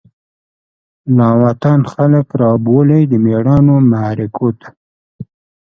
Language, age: Pashto, 70-79